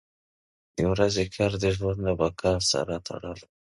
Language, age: Pashto, 19-29